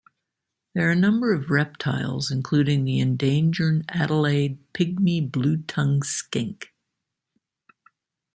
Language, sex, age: English, female, 60-69